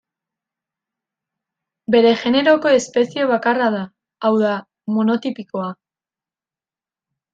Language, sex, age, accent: Basque, female, under 19, Erdialdekoa edo Nafarra (Gipuzkoa, Nafarroa)